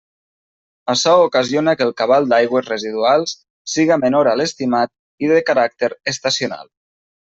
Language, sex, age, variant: Catalan, male, 19-29, Nord-Occidental